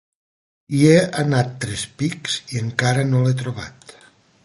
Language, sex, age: Catalan, male, 60-69